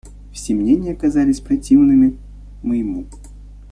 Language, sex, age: Russian, male, 19-29